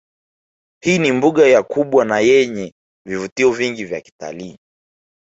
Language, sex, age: Swahili, male, 19-29